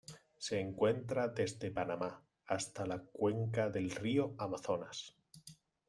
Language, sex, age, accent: Spanish, male, 30-39, España: Sur peninsular (Andalucia, Extremadura, Murcia)